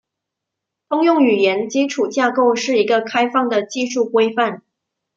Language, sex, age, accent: Chinese, female, 19-29, 出生地：广东省